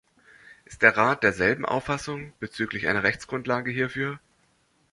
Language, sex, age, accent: German, male, 40-49, Deutschland Deutsch